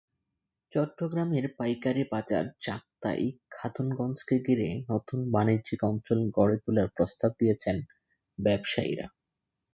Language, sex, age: Bengali, male, 19-29